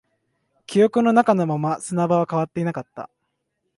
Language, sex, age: Japanese, male, under 19